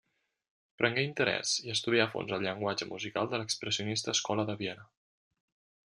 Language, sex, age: Catalan, male, 19-29